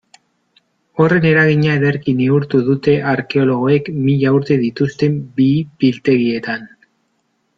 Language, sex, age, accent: Basque, male, 30-39, Mendebalekoa (Araba, Bizkaia, Gipuzkoako mendebaleko herri batzuk)